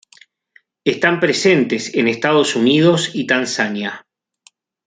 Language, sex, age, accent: Spanish, male, 50-59, Rioplatense: Argentina, Uruguay, este de Bolivia, Paraguay